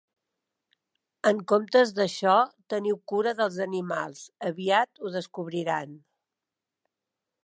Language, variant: Catalan, Central